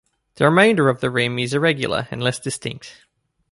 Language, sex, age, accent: English, male, 19-29, Australian English